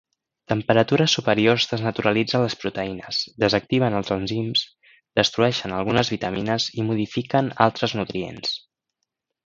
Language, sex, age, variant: Catalan, male, 19-29, Central